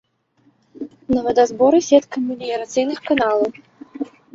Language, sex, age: Belarusian, female, 19-29